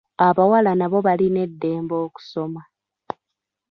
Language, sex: Ganda, female